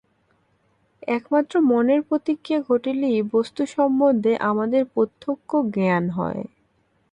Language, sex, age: Bengali, female, 19-29